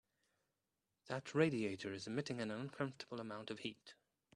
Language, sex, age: English, male, 30-39